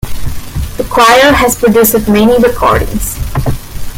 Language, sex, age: English, female, 30-39